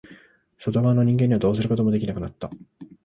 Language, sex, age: Japanese, male, 19-29